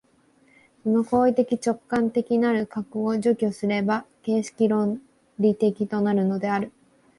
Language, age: Japanese, 19-29